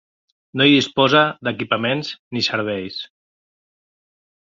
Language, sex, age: Catalan, male, 50-59